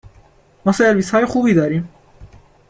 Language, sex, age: Persian, male, under 19